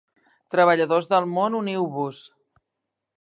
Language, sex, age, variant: Catalan, female, 50-59, Central